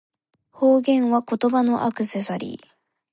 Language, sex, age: Japanese, female, under 19